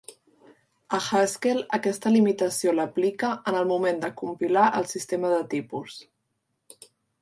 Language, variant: Catalan, Central